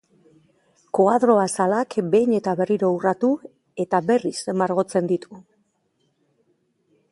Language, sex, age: Basque, female, 50-59